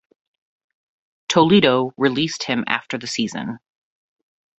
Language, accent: English, United States English